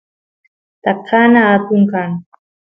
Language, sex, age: Santiago del Estero Quichua, female, 19-29